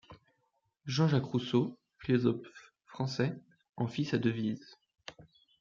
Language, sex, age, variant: French, male, under 19, Français de métropole